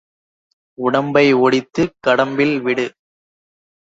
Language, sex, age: Tamil, male, 19-29